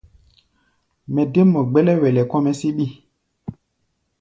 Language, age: Gbaya, 30-39